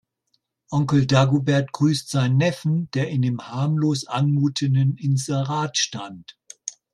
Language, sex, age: German, male, 60-69